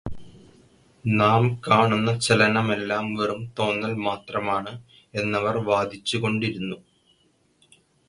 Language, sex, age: Malayalam, male, under 19